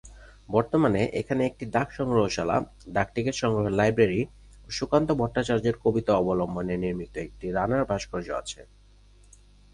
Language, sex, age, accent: Bengali, male, 19-29, Native